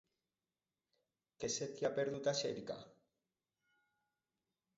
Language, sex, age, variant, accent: Catalan, male, 30-39, Alacantí, valencià